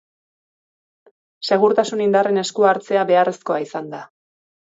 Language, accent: Basque, Erdialdekoa edo Nafarra (Gipuzkoa, Nafarroa)